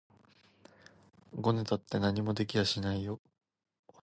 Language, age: Japanese, 19-29